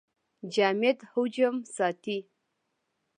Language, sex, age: Pashto, female, 19-29